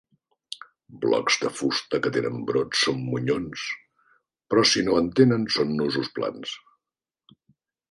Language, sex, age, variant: Catalan, male, 50-59, Central